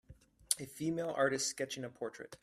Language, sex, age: English, male, 30-39